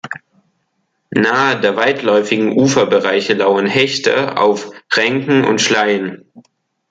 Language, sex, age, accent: German, male, under 19, Deutschland Deutsch